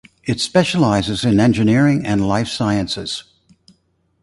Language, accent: English, United States English